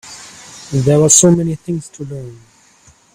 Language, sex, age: English, male, 19-29